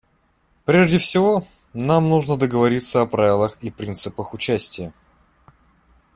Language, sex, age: Russian, male, 40-49